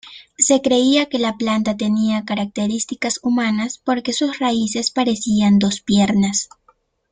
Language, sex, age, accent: Spanish, female, 19-29, América central